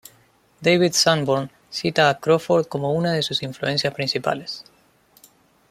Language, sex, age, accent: Spanish, male, 19-29, Rioplatense: Argentina, Uruguay, este de Bolivia, Paraguay